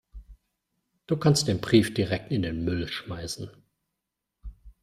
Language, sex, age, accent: German, male, 40-49, Deutschland Deutsch